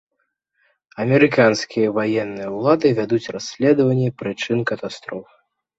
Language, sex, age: Belarusian, male, under 19